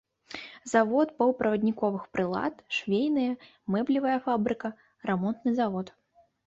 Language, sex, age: Belarusian, female, 19-29